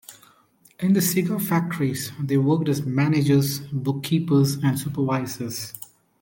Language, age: English, 30-39